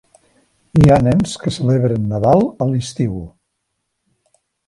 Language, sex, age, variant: Catalan, male, 60-69, Central